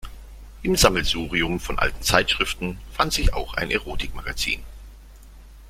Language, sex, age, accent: German, male, 40-49, Deutschland Deutsch